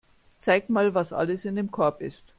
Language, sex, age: German, female, 50-59